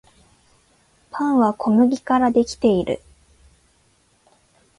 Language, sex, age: Japanese, female, 19-29